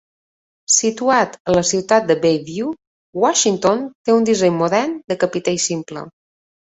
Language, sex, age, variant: Catalan, female, 40-49, Balear